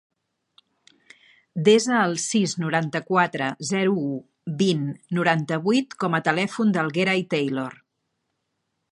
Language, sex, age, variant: Catalan, female, 40-49, Central